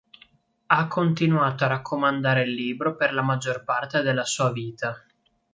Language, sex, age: Italian, male, 19-29